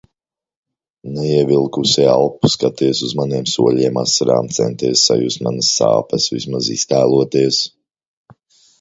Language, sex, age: Latvian, male, 50-59